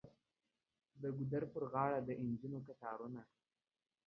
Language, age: Pashto, under 19